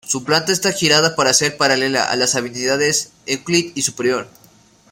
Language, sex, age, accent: Spanish, male, 19-29, Andino-Pacífico: Colombia, Perú, Ecuador, oeste de Bolivia y Venezuela andina